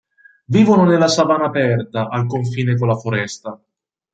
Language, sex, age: Italian, male, 30-39